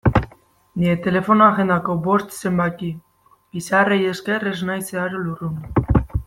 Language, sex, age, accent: Basque, female, 19-29, Mendebalekoa (Araba, Bizkaia, Gipuzkoako mendebaleko herri batzuk)